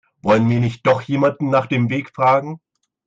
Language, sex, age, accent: German, male, 30-39, Deutschland Deutsch